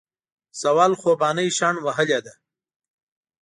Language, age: Pashto, 40-49